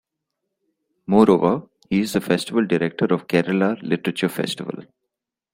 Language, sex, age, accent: English, male, 30-39, India and South Asia (India, Pakistan, Sri Lanka)